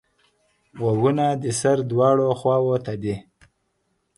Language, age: Pashto, 30-39